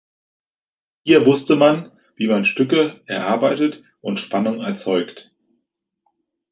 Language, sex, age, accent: German, male, 30-39, Deutschland Deutsch